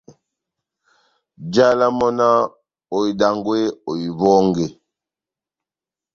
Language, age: Batanga, 60-69